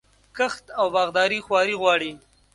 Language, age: Pashto, 19-29